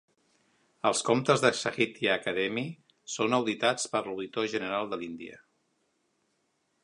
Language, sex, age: Catalan, male, 50-59